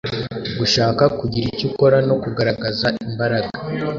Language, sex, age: Kinyarwanda, male, 19-29